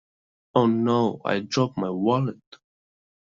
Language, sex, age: English, male, 19-29